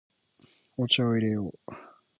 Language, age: Japanese, 19-29